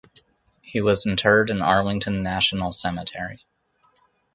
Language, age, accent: English, 30-39, United States English